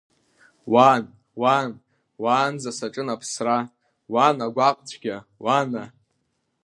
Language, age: Abkhazian, under 19